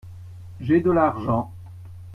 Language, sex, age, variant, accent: French, male, 70-79, Français d'Europe, Français de Belgique